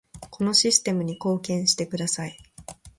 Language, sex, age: Japanese, female, 19-29